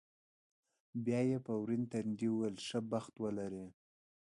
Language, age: Pashto, 19-29